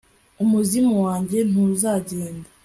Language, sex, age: Kinyarwanda, female, 19-29